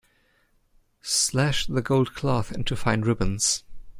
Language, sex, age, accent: English, male, 19-29, United States English